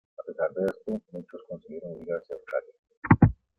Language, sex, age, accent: Spanish, male, 50-59, América central